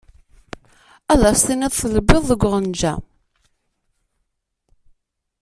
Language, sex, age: Kabyle, female, 30-39